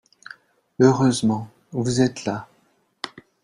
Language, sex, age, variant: French, male, 40-49, Français de métropole